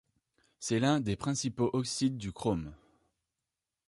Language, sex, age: French, male, 30-39